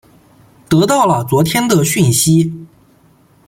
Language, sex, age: Chinese, male, 19-29